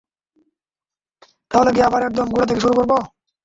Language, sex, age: Bengali, male, 19-29